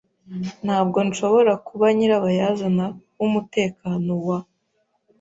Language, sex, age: Kinyarwanda, female, 19-29